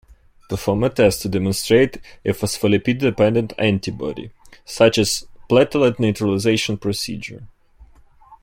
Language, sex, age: English, male, 19-29